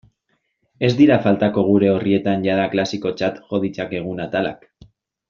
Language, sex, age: Basque, male, 19-29